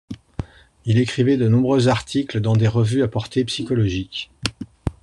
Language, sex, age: French, male, 50-59